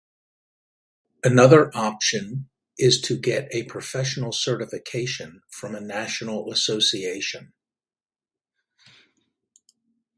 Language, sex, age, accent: English, male, 60-69, United States English